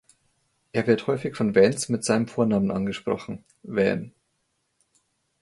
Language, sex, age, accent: German, male, 19-29, Deutschland Deutsch